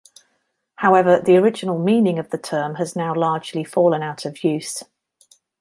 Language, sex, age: English, female, 30-39